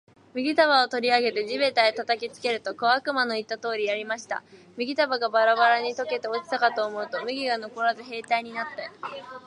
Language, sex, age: Japanese, female, under 19